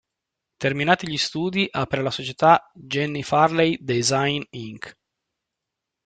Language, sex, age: Italian, male, 30-39